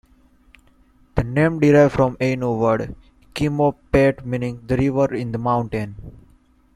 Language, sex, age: English, male, 19-29